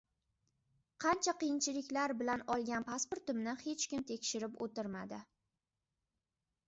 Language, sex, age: Uzbek, female, under 19